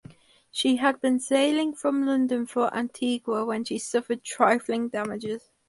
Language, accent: English, England English